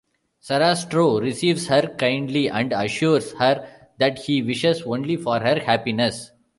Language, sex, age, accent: English, male, 40-49, India and South Asia (India, Pakistan, Sri Lanka)